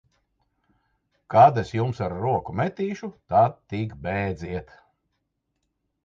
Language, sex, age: Latvian, male, 50-59